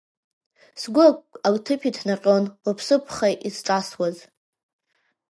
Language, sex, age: Abkhazian, female, 19-29